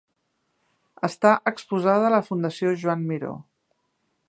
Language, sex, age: Catalan, female, 50-59